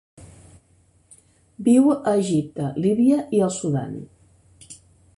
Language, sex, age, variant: Catalan, female, 50-59, Central